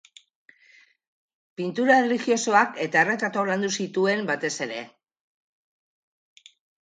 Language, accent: Basque, Mendebalekoa (Araba, Bizkaia, Gipuzkoako mendebaleko herri batzuk)